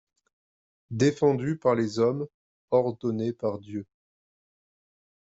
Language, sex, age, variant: French, male, 30-39, Français de métropole